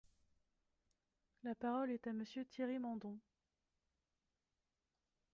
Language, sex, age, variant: French, female, 19-29, Français de métropole